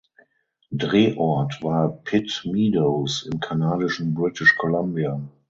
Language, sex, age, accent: German, male, 50-59, Deutschland Deutsch